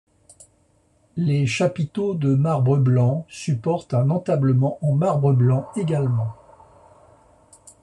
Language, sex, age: French, male, 60-69